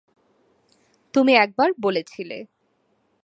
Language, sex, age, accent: Bengali, female, 19-29, প্রমিত